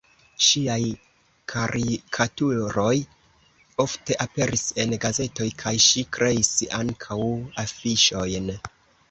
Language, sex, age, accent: Esperanto, female, 19-29, Internacia